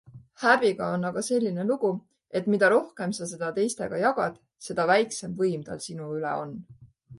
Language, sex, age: Estonian, female, 30-39